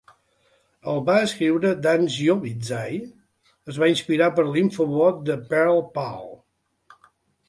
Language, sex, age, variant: Catalan, male, 60-69, Central